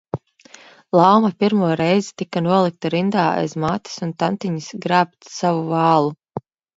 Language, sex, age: Latvian, female, 30-39